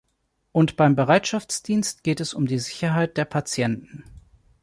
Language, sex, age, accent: German, male, 40-49, Deutschland Deutsch